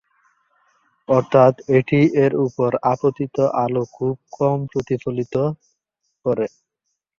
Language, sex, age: Bengali, male, 19-29